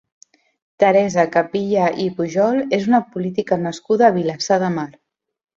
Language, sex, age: Catalan, female, 30-39